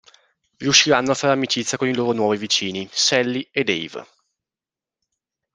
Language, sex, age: Italian, male, 19-29